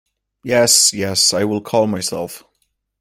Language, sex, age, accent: English, male, 19-29, United States English